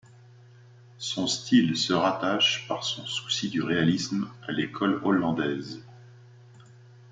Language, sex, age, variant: French, male, 40-49, Français de métropole